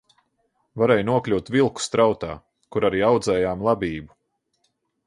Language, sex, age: Latvian, male, 40-49